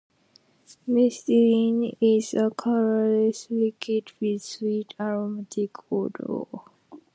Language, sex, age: English, female, 19-29